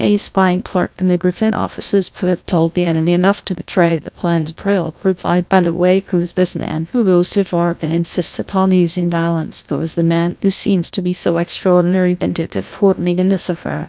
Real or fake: fake